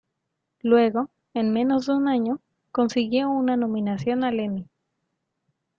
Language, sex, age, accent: Spanish, female, 19-29, México